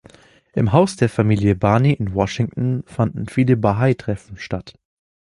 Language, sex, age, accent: German, male, 19-29, Deutschland Deutsch